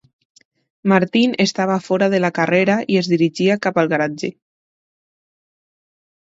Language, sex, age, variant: Catalan, female, under 19, Alacantí